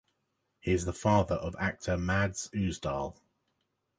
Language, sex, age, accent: English, male, 40-49, England English